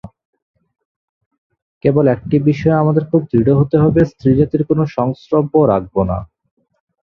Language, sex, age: Bengali, male, 19-29